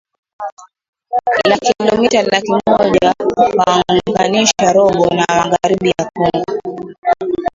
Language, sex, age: Swahili, female, 19-29